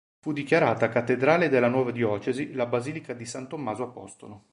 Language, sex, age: Italian, male, 40-49